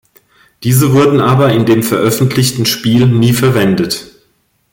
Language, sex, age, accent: German, female, 50-59, Deutschland Deutsch